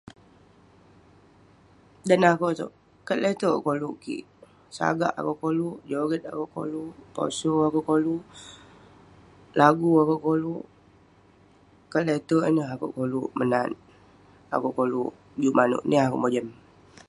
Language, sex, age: Western Penan, female, 30-39